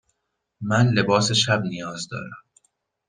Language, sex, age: Persian, male, 19-29